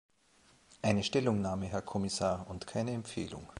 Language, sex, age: German, male, 40-49